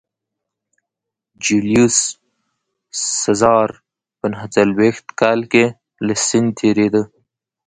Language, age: Pashto, 19-29